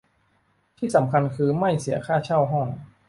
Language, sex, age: Thai, male, 19-29